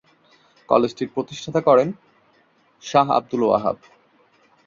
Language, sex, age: Bengali, male, 19-29